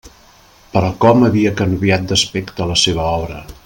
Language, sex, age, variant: Catalan, male, 50-59, Central